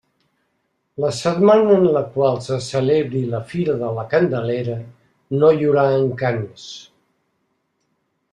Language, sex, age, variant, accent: Catalan, male, 60-69, Central, central